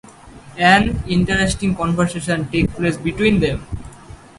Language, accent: English, United States English